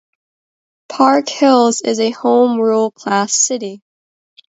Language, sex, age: English, female, under 19